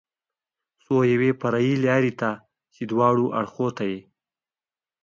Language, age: Pashto, under 19